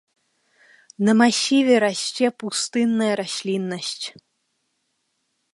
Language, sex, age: Belarusian, female, 30-39